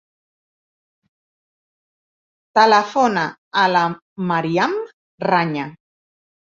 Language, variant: Catalan, Central